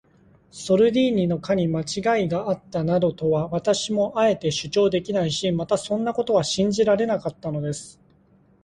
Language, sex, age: Japanese, male, 30-39